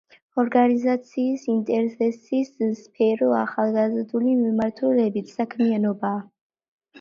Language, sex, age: Georgian, female, under 19